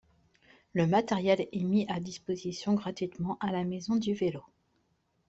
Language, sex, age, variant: French, female, 30-39, Français de métropole